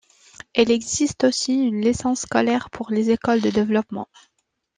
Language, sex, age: French, female, 30-39